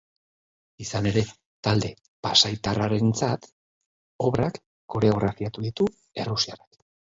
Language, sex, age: Basque, male, 40-49